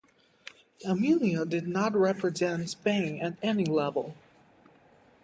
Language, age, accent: English, 19-29, United States English